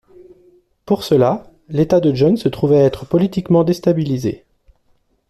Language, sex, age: French, male, 40-49